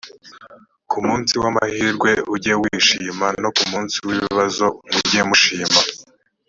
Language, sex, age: Kinyarwanda, male, 19-29